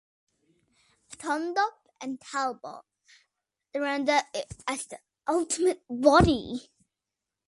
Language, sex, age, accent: English, male, under 19, Australian English